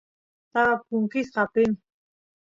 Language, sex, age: Santiago del Estero Quichua, female, 50-59